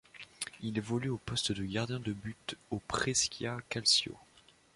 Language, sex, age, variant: French, male, 19-29, Français de métropole